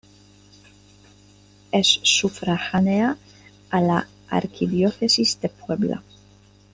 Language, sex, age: Spanish, female, 30-39